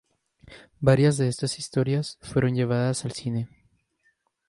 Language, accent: Spanish, México